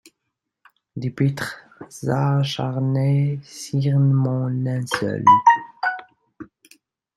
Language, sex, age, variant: French, male, 19-29, Français de métropole